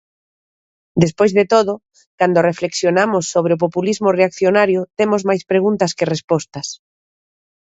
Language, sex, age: Galician, female, 30-39